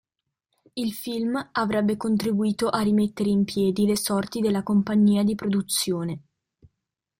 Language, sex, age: Italian, female, 19-29